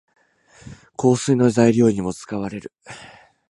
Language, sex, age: Japanese, male, 19-29